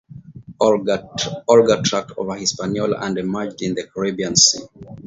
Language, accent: English, Kenyan English